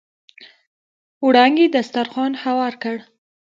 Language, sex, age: Pashto, female, 19-29